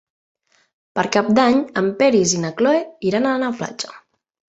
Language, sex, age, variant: Catalan, female, under 19, Central